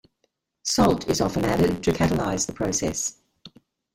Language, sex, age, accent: English, female, 70-79, Australian English